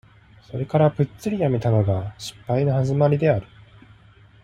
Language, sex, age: Japanese, male, 30-39